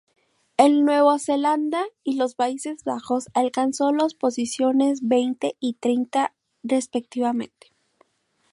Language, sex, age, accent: Spanish, female, under 19, México